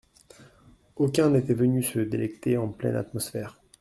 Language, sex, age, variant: French, male, 19-29, Français de métropole